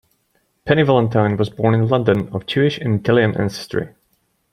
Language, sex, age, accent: English, male, 30-39, United States English